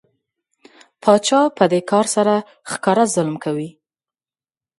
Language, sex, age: Pashto, female, 30-39